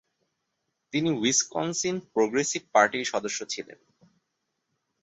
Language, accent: Bengali, Bengali